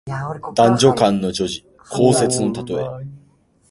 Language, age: Japanese, under 19